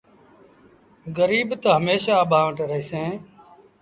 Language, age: Sindhi Bhil, 40-49